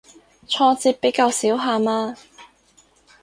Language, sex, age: Cantonese, female, 19-29